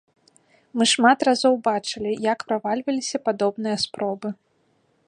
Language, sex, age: Belarusian, female, 19-29